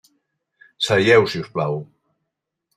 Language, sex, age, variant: Catalan, male, 60-69, Central